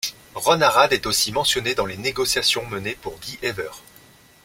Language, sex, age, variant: French, male, 30-39, Français de métropole